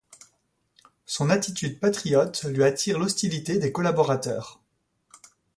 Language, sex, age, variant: French, male, 40-49, Français de métropole